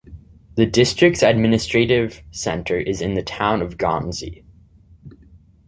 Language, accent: English, United States English